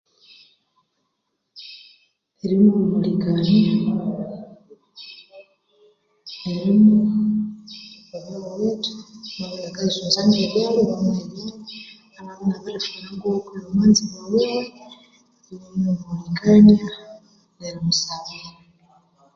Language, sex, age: Konzo, female, 30-39